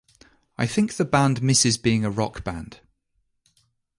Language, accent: English, England English